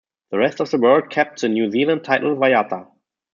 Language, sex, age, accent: English, male, 30-39, England English